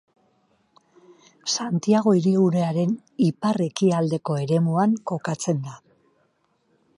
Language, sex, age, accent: Basque, female, 50-59, Mendebalekoa (Araba, Bizkaia, Gipuzkoako mendebaleko herri batzuk)